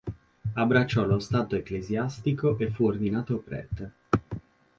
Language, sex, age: Italian, male, 19-29